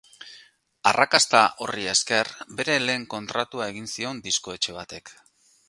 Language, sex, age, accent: Basque, male, 40-49, Erdialdekoa edo Nafarra (Gipuzkoa, Nafarroa)